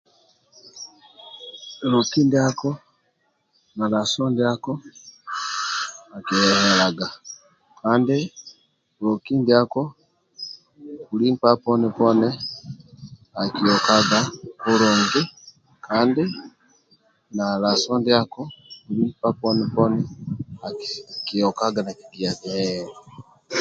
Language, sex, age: Amba (Uganda), male, 50-59